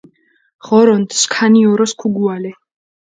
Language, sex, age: Mingrelian, female, 19-29